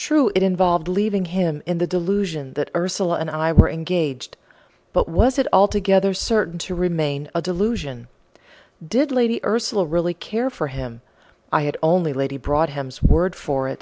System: none